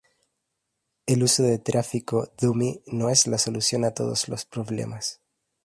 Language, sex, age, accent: Spanish, male, 19-29, Chileno: Chile, Cuyo